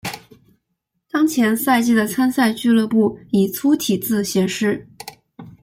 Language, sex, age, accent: Chinese, female, 19-29, 出生地：四川省